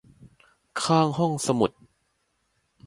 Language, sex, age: Thai, male, 19-29